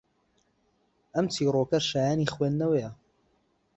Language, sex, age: Central Kurdish, male, 19-29